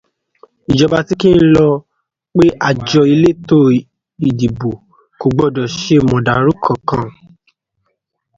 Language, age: Yoruba, 19-29